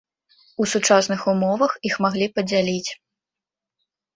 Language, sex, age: Belarusian, female, 19-29